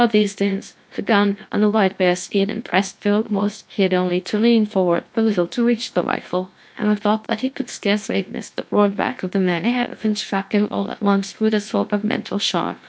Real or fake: fake